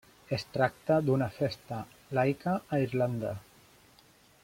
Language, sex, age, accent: Catalan, male, 30-39, valencià